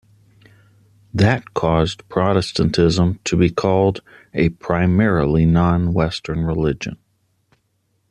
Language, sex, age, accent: English, male, 40-49, United States English